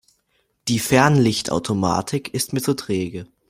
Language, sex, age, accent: German, male, under 19, Deutschland Deutsch